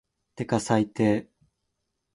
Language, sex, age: Japanese, male, 19-29